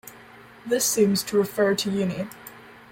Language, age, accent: English, under 19, Scottish English